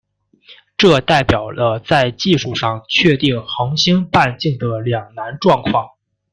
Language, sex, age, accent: Chinese, male, 19-29, 出生地：河北省